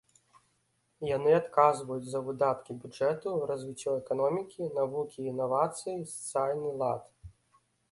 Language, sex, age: Belarusian, male, 19-29